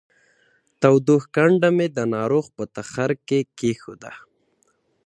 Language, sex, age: Pashto, male, under 19